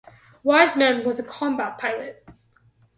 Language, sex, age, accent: English, female, under 19, United States English